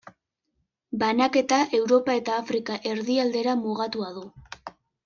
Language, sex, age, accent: Basque, female, under 19, Mendebalekoa (Araba, Bizkaia, Gipuzkoako mendebaleko herri batzuk)